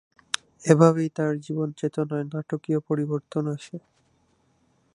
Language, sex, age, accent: Bengali, male, 19-29, প্রমিত বাংলা